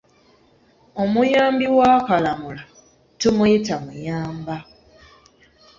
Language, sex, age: Ganda, female, 30-39